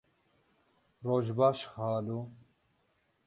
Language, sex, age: Kurdish, male, 30-39